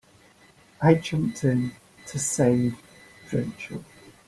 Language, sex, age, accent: English, male, 19-29, England English